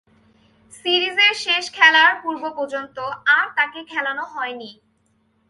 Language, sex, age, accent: Bengali, female, 19-29, Bangla